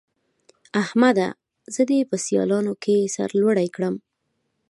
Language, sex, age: Pashto, female, 19-29